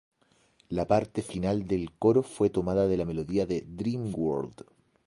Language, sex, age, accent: Spanish, male, 30-39, Chileno: Chile, Cuyo